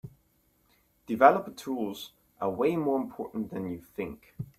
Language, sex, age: English, male, 19-29